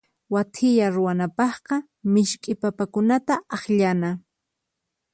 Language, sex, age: Puno Quechua, female, 19-29